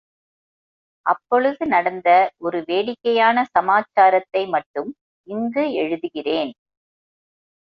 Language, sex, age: Tamil, female, 50-59